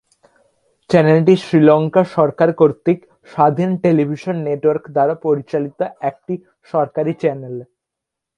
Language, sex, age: Bengali, male, 19-29